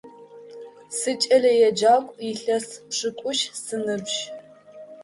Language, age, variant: Adyghe, 50-59, Адыгабзэ (Кирил, пстэумэ зэдыряе)